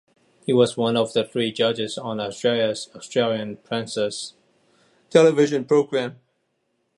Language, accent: English, Hong Kong English